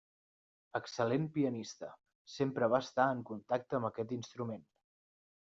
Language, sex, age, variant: Catalan, male, 19-29, Central